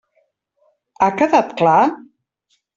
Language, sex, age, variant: Catalan, female, 40-49, Central